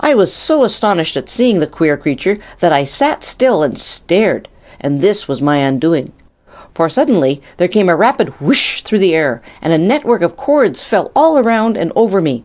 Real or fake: real